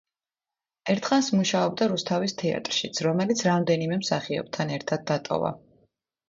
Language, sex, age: Georgian, female, 30-39